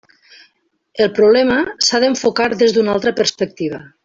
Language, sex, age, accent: Catalan, female, 50-59, valencià